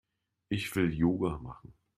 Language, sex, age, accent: German, male, 50-59, Deutschland Deutsch